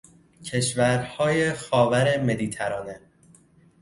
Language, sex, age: Persian, male, 19-29